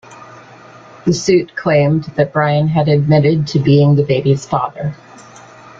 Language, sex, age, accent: English, female, 50-59, United States English